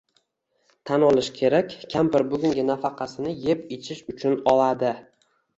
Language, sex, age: Uzbek, male, 19-29